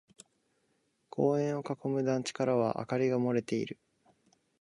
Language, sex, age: Japanese, male, 19-29